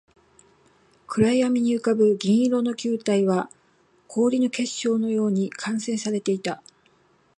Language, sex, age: Japanese, female, 60-69